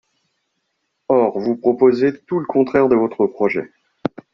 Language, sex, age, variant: French, male, 30-39, Français de métropole